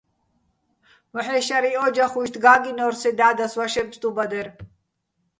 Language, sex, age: Bats, female, 60-69